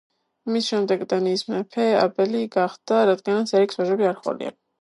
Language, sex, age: Georgian, female, 19-29